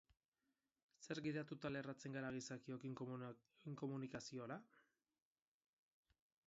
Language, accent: Basque, Erdialdekoa edo Nafarra (Gipuzkoa, Nafarroa)